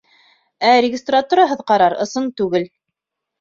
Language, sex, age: Bashkir, female, 19-29